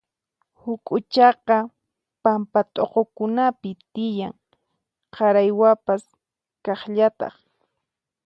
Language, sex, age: Puno Quechua, female, 19-29